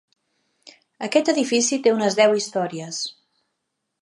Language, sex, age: Catalan, female, 40-49